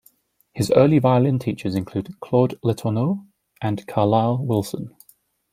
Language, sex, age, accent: English, male, 19-29, England English